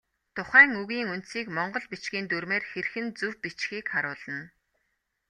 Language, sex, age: Mongolian, female, 30-39